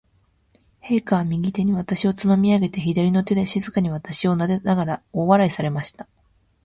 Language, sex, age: Japanese, female, 19-29